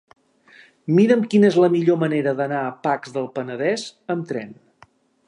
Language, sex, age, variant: Catalan, male, 60-69, Central